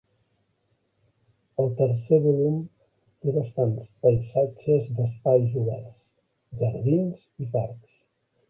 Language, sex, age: Catalan, male, 50-59